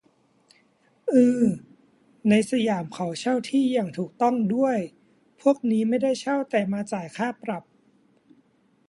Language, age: Thai, 30-39